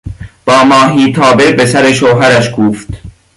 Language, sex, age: Persian, male, under 19